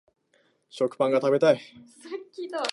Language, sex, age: Japanese, male, under 19